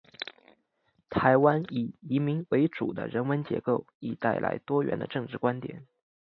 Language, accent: Chinese, 出生地：浙江省